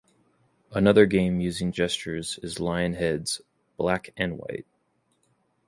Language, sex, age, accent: English, male, 19-29, United States English